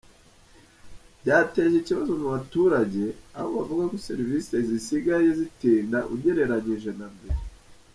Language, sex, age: Kinyarwanda, male, 30-39